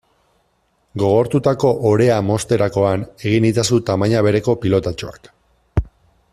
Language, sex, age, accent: Basque, male, 19-29, Mendebalekoa (Araba, Bizkaia, Gipuzkoako mendebaleko herri batzuk)